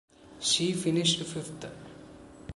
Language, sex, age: English, male, 19-29